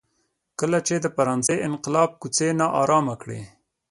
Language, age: Pashto, 19-29